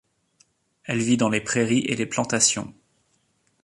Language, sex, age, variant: French, male, 30-39, Français de métropole